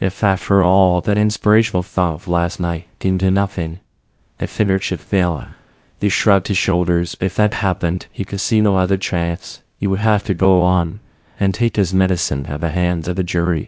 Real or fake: fake